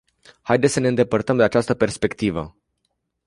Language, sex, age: Romanian, male, 19-29